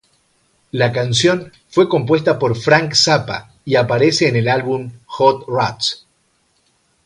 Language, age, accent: Spanish, 50-59, Rioplatense: Argentina, Uruguay, este de Bolivia, Paraguay